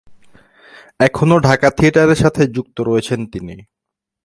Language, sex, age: Bengali, male, 19-29